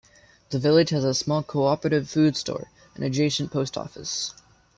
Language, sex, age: English, male, under 19